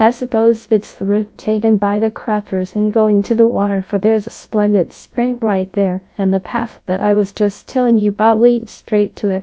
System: TTS, GlowTTS